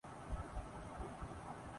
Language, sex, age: Urdu, female, 19-29